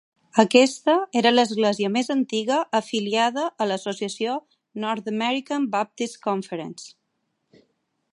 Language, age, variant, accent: Catalan, 30-39, Balear, balear; Palma